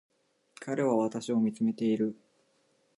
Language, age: Japanese, 40-49